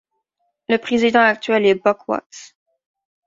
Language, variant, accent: French, Français d'Amérique du Nord, Français du Canada